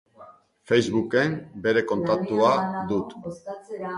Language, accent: Basque, Erdialdekoa edo Nafarra (Gipuzkoa, Nafarroa)